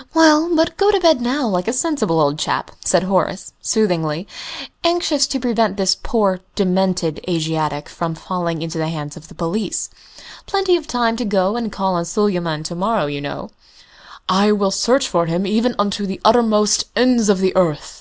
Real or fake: real